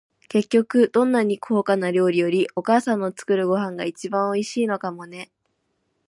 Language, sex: Japanese, female